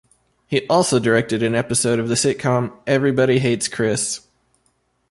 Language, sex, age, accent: English, male, 19-29, United States English